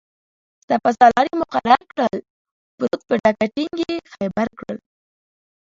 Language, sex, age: Pashto, female, under 19